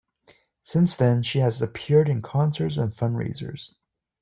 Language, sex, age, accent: English, male, 19-29, Canadian English